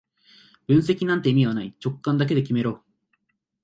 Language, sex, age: Japanese, male, 19-29